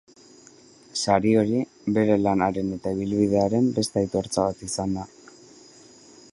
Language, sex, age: Basque, male, 19-29